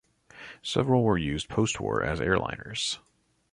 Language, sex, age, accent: English, male, 30-39, United States English